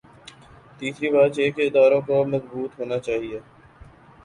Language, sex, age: Urdu, male, 19-29